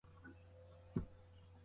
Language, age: Amharic, 30-39